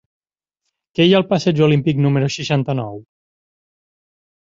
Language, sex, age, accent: Catalan, male, 50-59, valencià